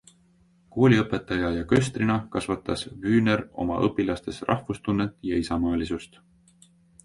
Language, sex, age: Estonian, male, 19-29